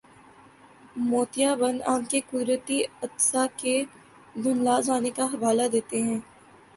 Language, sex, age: Urdu, female, 19-29